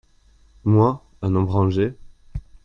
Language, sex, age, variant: French, male, 19-29, Français de métropole